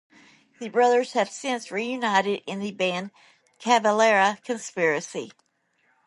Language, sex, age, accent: English, female, 40-49, United States English